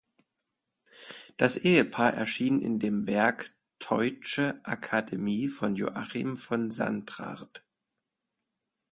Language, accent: German, Deutschland Deutsch